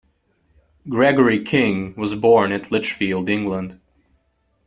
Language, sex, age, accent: English, male, 19-29, England English